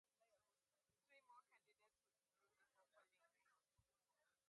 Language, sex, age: English, female, 19-29